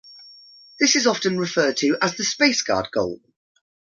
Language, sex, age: English, female, 30-39